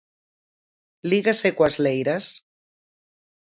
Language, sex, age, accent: Galician, female, 40-49, Oriental (común en zona oriental)